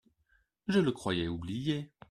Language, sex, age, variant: French, male, 30-39, Français de métropole